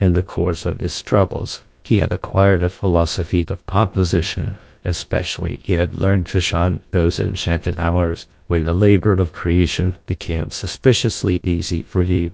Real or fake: fake